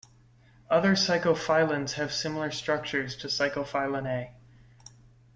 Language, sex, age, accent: English, male, 19-29, United States English